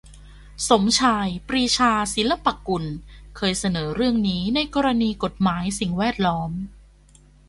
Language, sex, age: Thai, female, 19-29